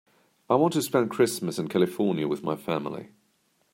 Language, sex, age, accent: English, male, 30-39, England English